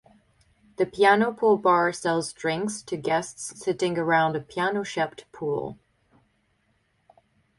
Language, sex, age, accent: English, female, 19-29, United States English